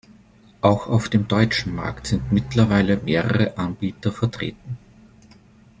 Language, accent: German, Österreichisches Deutsch